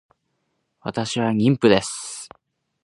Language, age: Japanese, 19-29